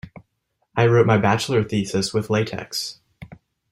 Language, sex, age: English, male, 19-29